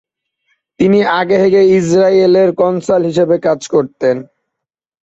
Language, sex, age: Bengali, male, 19-29